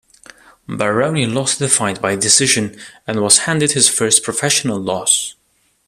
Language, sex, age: English, male, 19-29